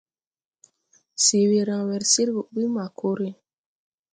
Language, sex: Tupuri, female